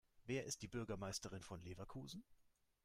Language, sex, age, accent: German, male, 30-39, Deutschland Deutsch